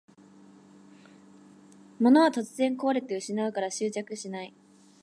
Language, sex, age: Japanese, female, 19-29